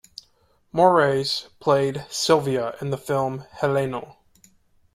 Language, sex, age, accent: English, male, 30-39, United States English